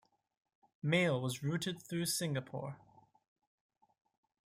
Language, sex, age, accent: English, male, 19-29, United States English